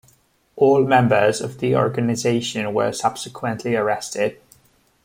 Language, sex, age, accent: English, male, 19-29, England English